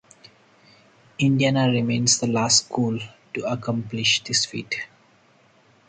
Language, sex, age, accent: English, male, 30-39, India and South Asia (India, Pakistan, Sri Lanka); Singaporean English